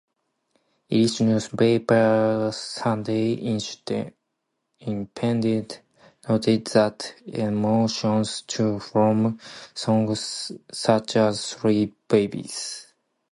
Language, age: English, 19-29